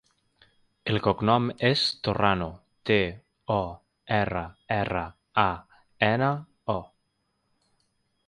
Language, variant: Catalan, Nord-Occidental